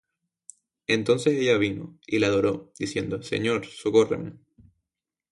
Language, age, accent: Spanish, 19-29, España: Islas Canarias